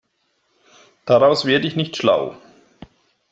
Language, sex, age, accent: German, male, 40-49, Deutschland Deutsch